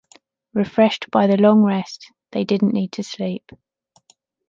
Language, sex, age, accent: English, female, 30-39, England English